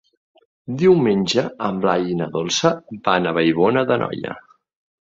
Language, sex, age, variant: Catalan, male, 30-39, Central